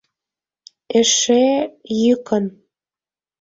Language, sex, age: Mari, female, 19-29